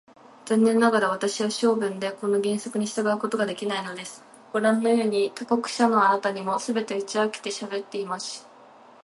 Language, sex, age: Japanese, female, 19-29